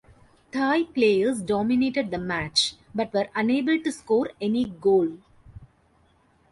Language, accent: English, India and South Asia (India, Pakistan, Sri Lanka)